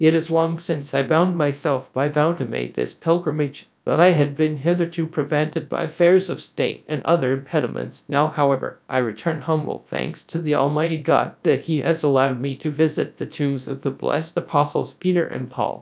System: TTS, GradTTS